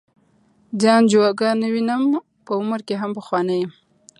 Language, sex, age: Pashto, female, 19-29